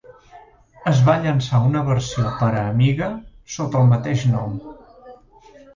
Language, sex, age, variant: Catalan, male, 40-49, Central